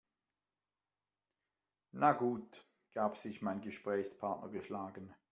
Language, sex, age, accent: German, male, 50-59, Schweizerdeutsch